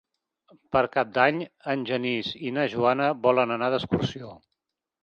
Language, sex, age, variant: Catalan, male, 50-59, Nord-Occidental